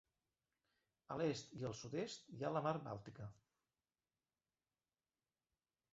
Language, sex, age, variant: Catalan, male, 50-59, Central